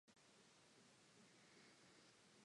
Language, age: English, 19-29